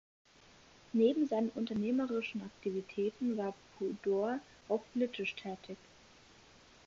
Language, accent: German, Deutschland Deutsch